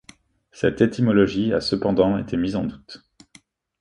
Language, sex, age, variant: French, male, 30-39, Français de métropole